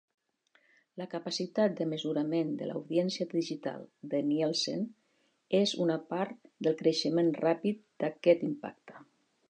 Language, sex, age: Catalan, female, 60-69